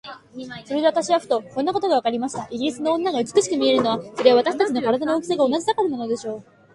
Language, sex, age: Japanese, female, 19-29